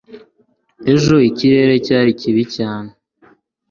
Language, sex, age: Kinyarwanda, male, 19-29